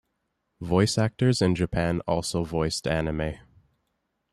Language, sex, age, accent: English, male, 19-29, Canadian English